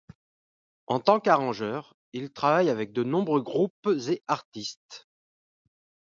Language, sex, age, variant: French, male, 40-49, Français de métropole